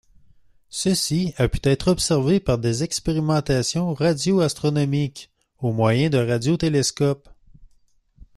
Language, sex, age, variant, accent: French, male, 19-29, Français d'Amérique du Nord, Français du Canada